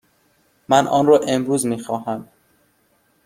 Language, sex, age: Persian, male, 19-29